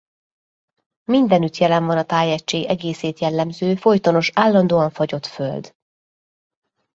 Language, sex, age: Hungarian, female, 30-39